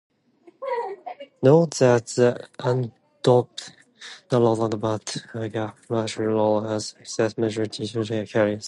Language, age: English, 19-29